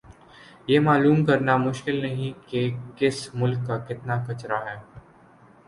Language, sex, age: Urdu, male, 19-29